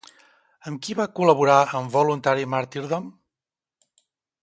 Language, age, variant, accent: Catalan, 50-59, Central, central